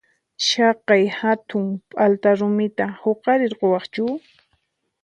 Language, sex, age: Puno Quechua, female, 19-29